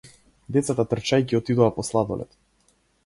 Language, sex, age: Macedonian, male, 19-29